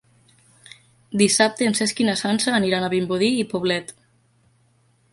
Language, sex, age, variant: Catalan, female, 19-29, Nord-Occidental